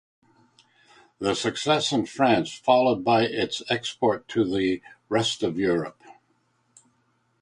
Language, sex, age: English, male, 70-79